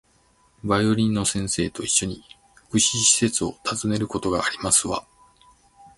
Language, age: Japanese, 50-59